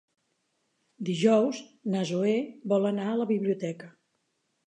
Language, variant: Catalan, Central